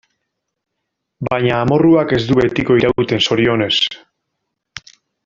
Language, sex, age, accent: Basque, male, 30-39, Mendebalekoa (Araba, Bizkaia, Gipuzkoako mendebaleko herri batzuk)